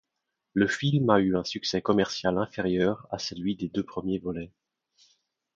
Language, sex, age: French, male, 30-39